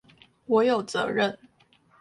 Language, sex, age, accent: Chinese, female, under 19, 出生地：臺中市